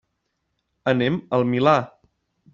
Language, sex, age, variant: Catalan, male, 19-29, Central